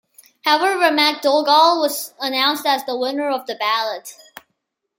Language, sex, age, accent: English, male, under 19, United States English